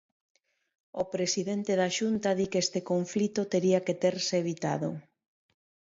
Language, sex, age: Galician, female, 40-49